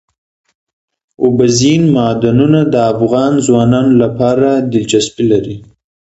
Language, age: Pashto, 19-29